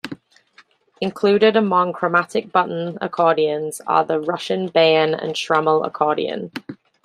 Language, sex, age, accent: English, female, 30-39, England English